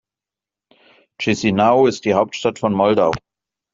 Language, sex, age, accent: German, male, 50-59, Deutschland Deutsch